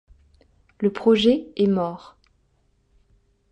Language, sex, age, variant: French, female, 19-29, Français de métropole